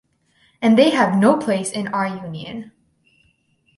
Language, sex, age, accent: English, female, under 19, United States English